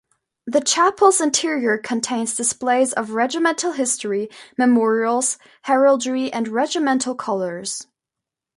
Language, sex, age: English, female, under 19